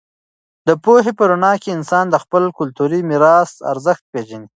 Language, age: Pashto, 19-29